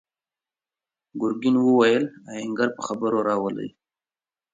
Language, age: Pashto, 19-29